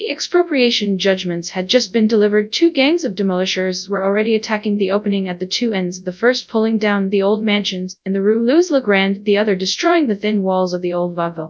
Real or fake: fake